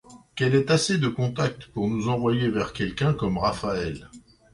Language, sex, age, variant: French, male, 60-69, Français de métropole